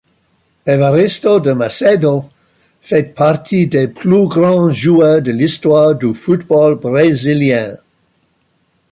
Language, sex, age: French, male, 60-69